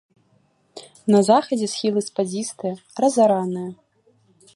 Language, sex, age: Belarusian, female, 19-29